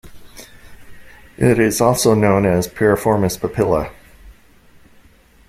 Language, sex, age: English, male, 50-59